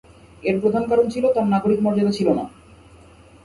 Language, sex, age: Bengali, male, 19-29